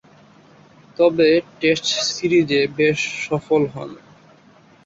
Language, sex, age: Bengali, male, 19-29